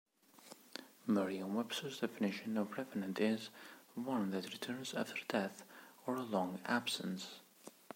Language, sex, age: English, male, 19-29